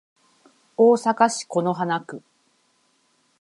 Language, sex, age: Japanese, female, 30-39